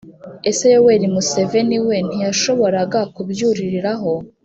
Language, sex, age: Kinyarwanda, female, 19-29